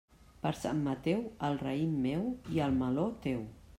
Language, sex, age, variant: Catalan, female, 40-49, Central